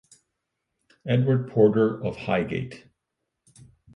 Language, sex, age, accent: English, male, 40-49, Irish English